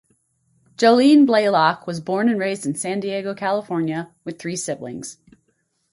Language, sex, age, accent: English, female, 40-49, United States English